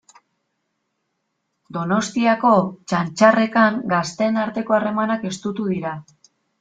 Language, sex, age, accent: Basque, female, 19-29, Mendebalekoa (Araba, Bizkaia, Gipuzkoako mendebaleko herri batzuk)